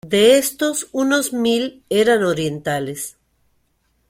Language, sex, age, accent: Spanish, female, 60-69, Andino-Pacífico: Colombia, Perú, Ecuador, oeste de Bolivia y Venezuela andina